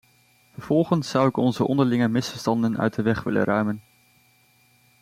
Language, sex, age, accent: Dutch, male, 19-29, Nederlands Nederlands